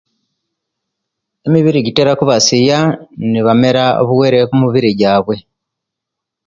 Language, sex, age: Kenyi, male, 50-59